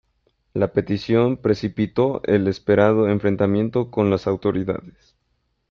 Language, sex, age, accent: Spanish, male, 19-29, México